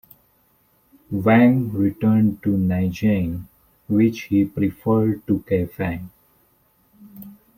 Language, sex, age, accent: English, male, 30-39, India and South Asia (India, Pakistan, Sri Lanka)